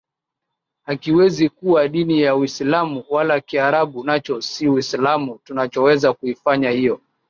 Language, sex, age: Swahili, male, 19-29